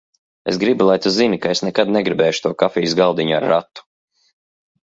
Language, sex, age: Latvian, male, 30-39